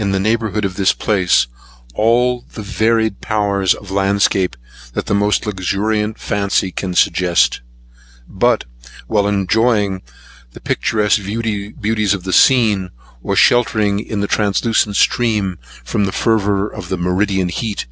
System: none